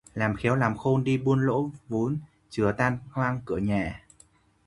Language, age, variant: Vietnamese, 19-29, Hà Nội